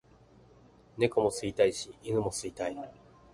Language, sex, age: Japanese, male, 19-29